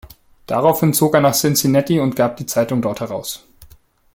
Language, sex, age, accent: German, male, 19-29, Deutschland Deutsch